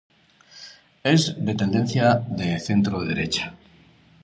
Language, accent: Spanish, España: Norte peninsular (Asturias, Castilla y León, Cantabria, País Vasco, Navarra, Aragón, La Rioja, Guadalajara, Cuenca)